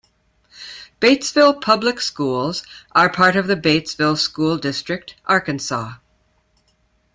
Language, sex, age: English, female, 50-59